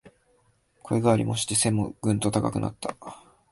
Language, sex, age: Japanese, male, 19-29